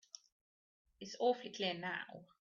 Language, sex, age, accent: English, female, 50-59, England English